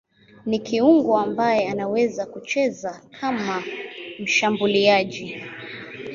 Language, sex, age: Swahili, male, 30-39